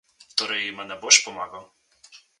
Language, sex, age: Slovenian, male, 19-29